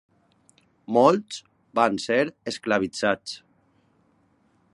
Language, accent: Catalan, valencià